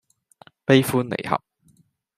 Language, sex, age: Cantonese, male, 19-29